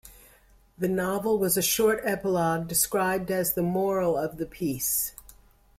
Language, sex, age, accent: English, female, 60-69, United States English